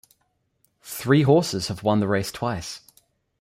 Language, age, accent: English, 19-29, Australian English